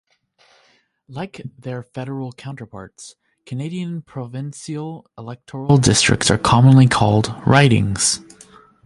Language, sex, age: English, male, 19-29